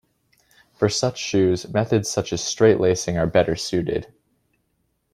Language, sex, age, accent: English, male, 19-29, United States English